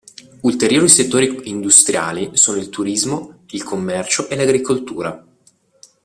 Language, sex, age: Italian, male, 30-39